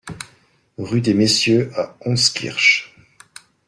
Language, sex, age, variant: French, male, 50-59, Français de métropole